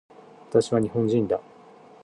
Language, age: Japanese, 30-39